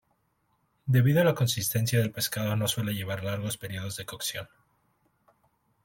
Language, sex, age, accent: Spanish, male, 30-39, México